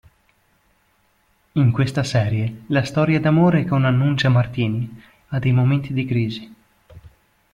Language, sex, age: Italian, male, 19-29